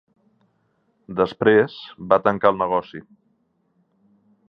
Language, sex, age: Catalan, male, 40-49